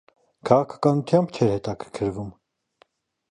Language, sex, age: Armenian, male, 19-29